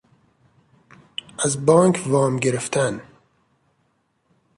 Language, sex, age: Persian, male, 30-39